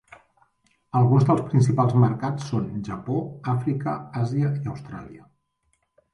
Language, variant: Catalan, Central